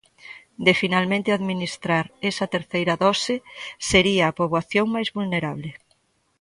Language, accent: Galician, Atlántico (seseo e gheada)